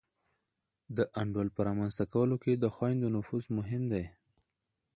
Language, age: Pashto, 30-39